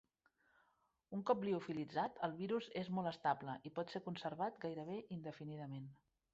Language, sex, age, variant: Catalan, female, 40-49, Central